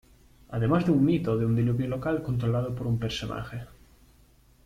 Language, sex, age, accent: Spanish, male, 19-29, España: Centro-Sur peninsular (Madrid, Toledo, Castilla-La Mancha)